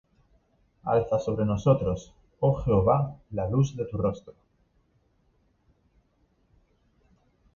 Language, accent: Spanish, España: Islas Canarias